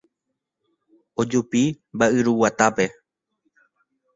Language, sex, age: Guarani, male, 19-29